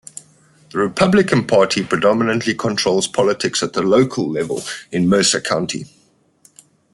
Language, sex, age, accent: English, male, 40-49, Southern African (South Africa, Zimbabwe, Namibia)